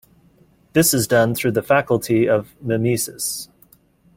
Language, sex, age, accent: English, male, 30-39, United States English